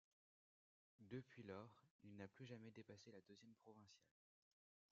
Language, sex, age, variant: French, male, under 19, Français de métropole